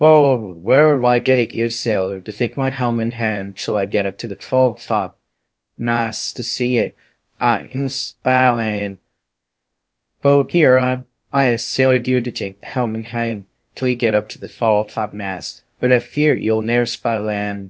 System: TTS, VITS